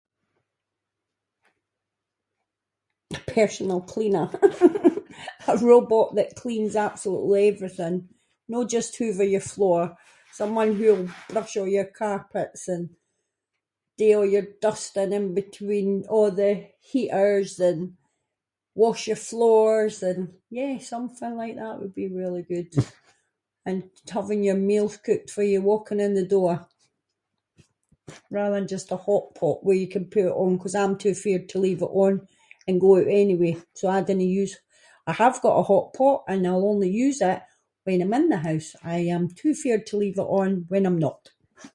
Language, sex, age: Scots, female, 50-59